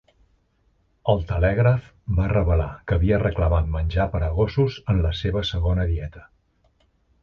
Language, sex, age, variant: Catalan, male, 50-59, Central